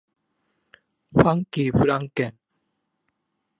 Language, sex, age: Japanese, male, 50-59